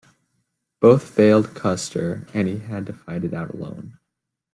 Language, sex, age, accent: English, male, 19-29, United States English